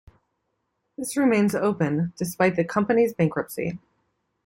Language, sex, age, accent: English, female, 30-39, United States English